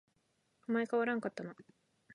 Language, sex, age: Japanese, female, under 19